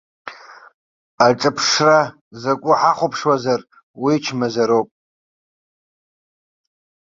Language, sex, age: Abkhazian, male, 40-49